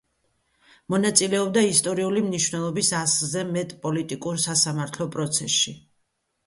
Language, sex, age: Georgian, female, 50-59